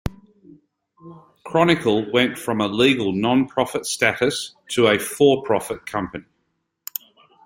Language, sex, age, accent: English, male, 40-49, Australian English